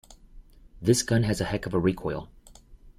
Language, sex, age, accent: English, male, 40-49, United States English